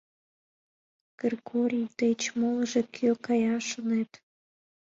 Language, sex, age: Mari, female, under 19